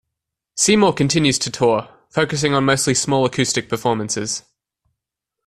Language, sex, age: English, male, 19-29